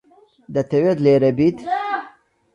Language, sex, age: Central Kurdish, male, 30-39